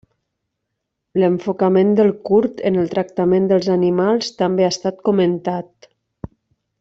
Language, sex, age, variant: Catalan, female, 40-49, Nord-Occidental